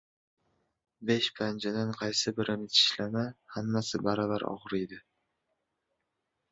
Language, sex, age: Uzbek, male, 19-29